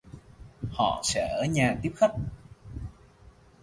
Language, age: Vietnamese, 19-29